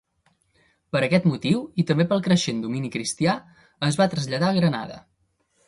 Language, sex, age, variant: Catalan, male, 19-29, Central